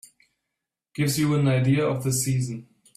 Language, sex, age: English, male, 19-29